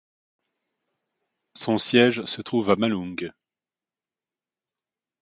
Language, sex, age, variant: French, male, 40-49, Français de métropole